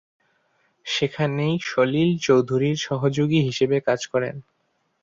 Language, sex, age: Bengali, male, 19-29